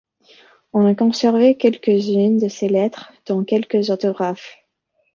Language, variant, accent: French, Français d'Amérique du Nord, Français des États-Unis